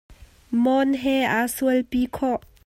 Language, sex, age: Hakha Chin, female, 19-29